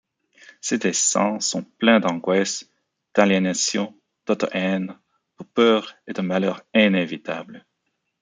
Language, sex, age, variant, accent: French, male, 30-39, Français d'Amérique du Nord, Français du Canada